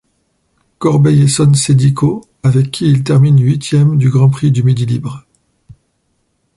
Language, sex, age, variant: French, male, 40-49, Français de métropole